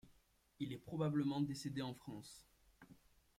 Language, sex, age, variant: French, male, 19-29, Français de métropole